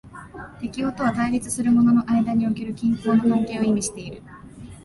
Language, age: Japanese, 19-29